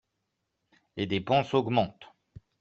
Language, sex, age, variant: French, male, 40-49, Français de métropole